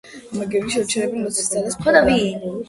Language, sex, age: Georgian, female, under 19